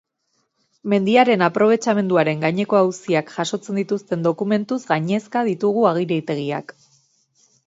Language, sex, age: Basque, female, 30-39